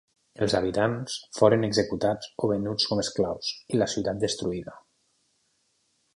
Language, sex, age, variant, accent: Catalan, male, 30-39, Nord-Occidental, Lleidatà